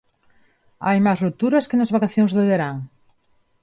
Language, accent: Galician, Neofalante